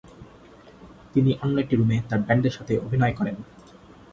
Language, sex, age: Bengali, male, 19-29